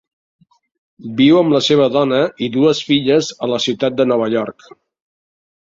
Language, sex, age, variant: Catalan, male, 50-59, Central